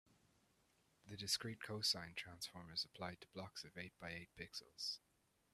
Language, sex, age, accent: English, male, 19-29, Irish English